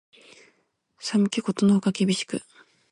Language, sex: Japanese, female